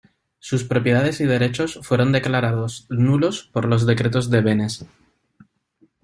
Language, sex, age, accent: Spanish, male, 30-39, España: Sur peninsular (Andalucia, Extremadura, Murcia)